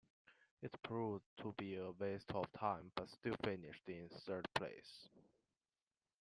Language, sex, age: English, male, 30-39